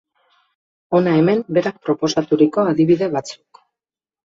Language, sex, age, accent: Basque, female, 50-59, Mendebalekoa (Araba, Bizkaia, Gipuzkoako mendebaleko herri batzuk)